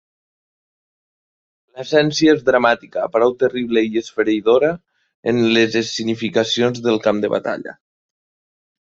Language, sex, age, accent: Catalan, male, 19-29, valencià